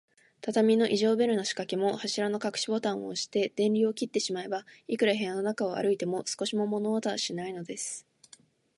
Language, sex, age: Japanese, female, 19-29